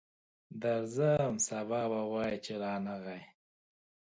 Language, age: Pashto, 30-39